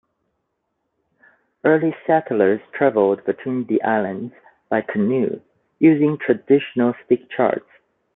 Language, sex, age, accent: English, male, 50-59, United States English